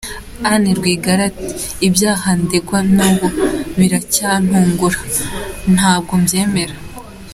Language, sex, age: Kinyarwanda, female, under 19